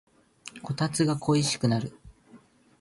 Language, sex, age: Japanese, male, 19-29